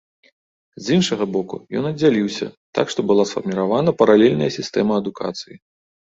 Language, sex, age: Belarusian, male, 30-39